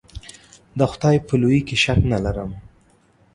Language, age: Pashto, 30-39